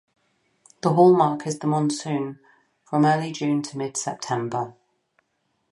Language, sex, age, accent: English, female, 30-39, England English